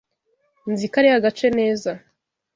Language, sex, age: Kinyarwanda, female, 30-39